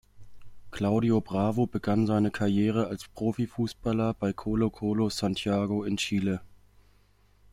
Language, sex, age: German, male, 19-29